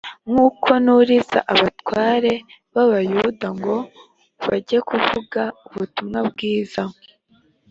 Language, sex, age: Kinyarwanda, female, 19-29